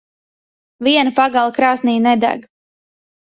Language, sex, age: Latvian, female, 30-39